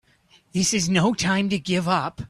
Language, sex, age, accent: English, male, 30-39, United States English